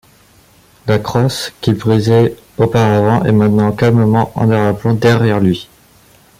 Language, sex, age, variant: French, male, 19-29, Français de métropole